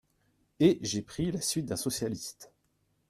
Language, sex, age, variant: French, male, 40-49, Français de métropole